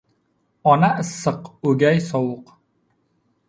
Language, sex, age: Uzbek, male, 19-29